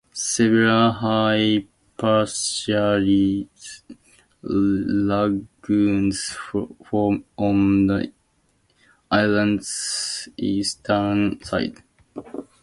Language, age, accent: English, 19-29, United States English